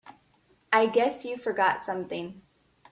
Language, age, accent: English, 40-49, United States English